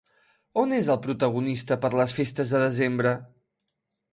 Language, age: Catalan, 30-39